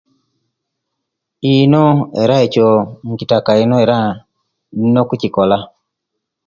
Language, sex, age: Kenyi, male, 50-59